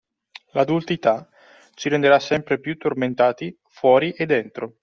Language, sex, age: Italian, male, 19-29